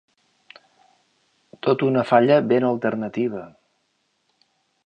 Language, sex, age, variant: Catalan, male, 50-59, Central